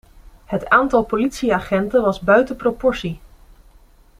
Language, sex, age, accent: Dutch, female, 30-39, Nederlands Nederlands